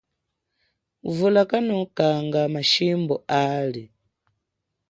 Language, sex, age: Chokwe, female, 19-29